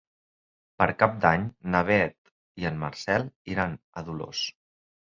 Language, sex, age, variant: Catalan, male, 30-39, Central